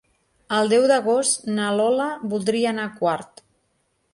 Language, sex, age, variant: Catalan, female, 40-49, Central